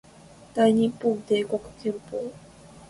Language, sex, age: Japanese, female, 19-29